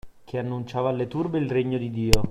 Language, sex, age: Italian, male, 19-29